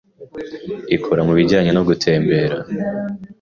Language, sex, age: Kinyarwanda, male, 19-29